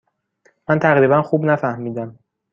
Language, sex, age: Persian, male, 19-29